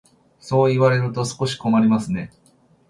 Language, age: Japanese, 40-49